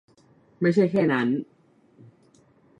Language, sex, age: Thai, male, 19-29